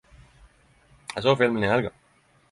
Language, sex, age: Norwegian Nynorsk, male, 30-39